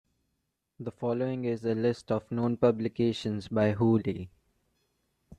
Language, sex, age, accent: English, male, 19-29, India and South Asia (India, Pakistan, Sri Lanka)